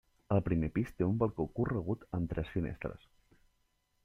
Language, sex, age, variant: Catalan, male, 19-29, Central